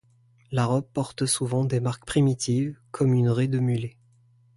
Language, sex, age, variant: French, male, 19-29, Français du nord de l'Afrique